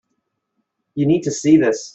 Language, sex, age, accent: English, male, 19-29, United States English